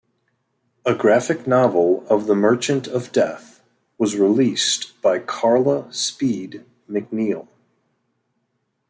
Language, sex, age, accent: English, male, 40-49, United States English